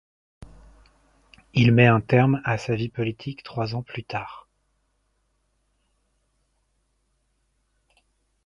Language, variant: French, Français de métropole